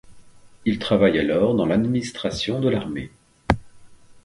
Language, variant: French, Français de métropole